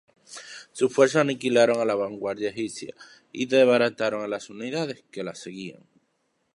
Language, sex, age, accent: Spanish, male, 19-29, Caribe: Cuba, Venezuela, Puerto Rico, República Dominicana, Panamá, Colombia caribeña, México caribeño, Costa del golfo de México